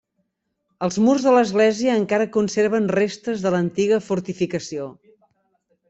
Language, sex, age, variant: Catalan, female, 50-59, Central